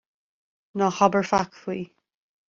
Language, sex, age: Irish, female, 19-29